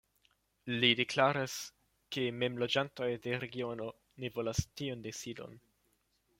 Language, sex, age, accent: Esperanto, male, 19-29, Internacia